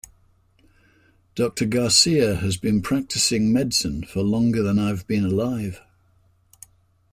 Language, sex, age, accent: English, male, 70-79, England English